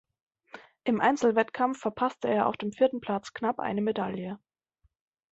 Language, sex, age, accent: German, female, 19-29, Deutschland Deutsch